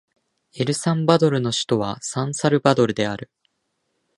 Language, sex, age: Japanese, male, 19-29